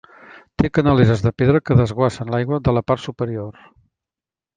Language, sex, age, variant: Catalan, male, 60-69, Central